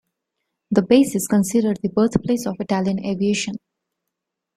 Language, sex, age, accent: English, female, 30-39, India and South Asia (India, Pakistan, Sri Lanka)